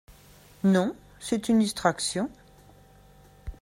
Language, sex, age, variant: French, female, 60-69, Français de métropole